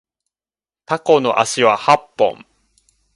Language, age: Japanese, 19-29